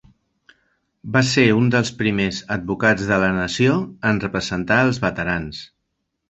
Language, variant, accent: Catalan, Central, Barcelonès